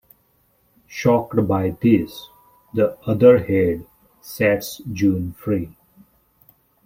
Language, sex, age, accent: English, male, 30-39, India and South Asia (India, Pakistan, Sri Lanka)